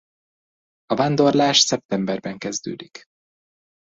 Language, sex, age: Hungarian, male, 30-39